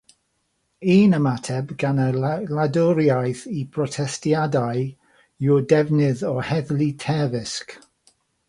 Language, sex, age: Welsh, male, 60-69